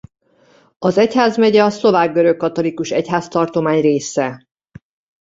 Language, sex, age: Hungarian, female, 40-49